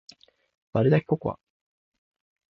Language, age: Japanese, 19-29